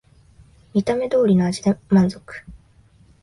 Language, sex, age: Japanese, female, 19-29